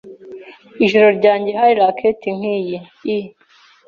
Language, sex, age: Kinyarwanda, female, 19-29